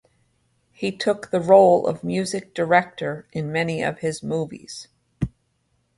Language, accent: English, United States English